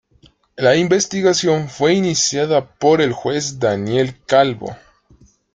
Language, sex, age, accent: Spanish, male, 19-29, México